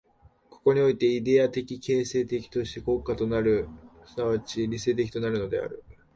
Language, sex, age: Japanese, male, 19-29